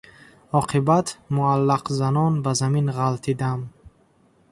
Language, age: Tajik, 19-29